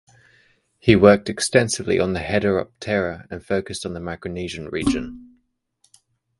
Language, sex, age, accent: English, male, 19-29, Australian English